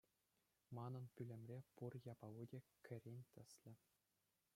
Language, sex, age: Chuvash, male, under 19